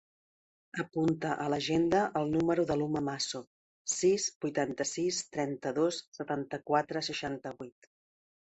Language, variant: Catalan, Central